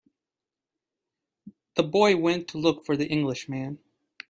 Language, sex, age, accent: English, male, 19-29, United States English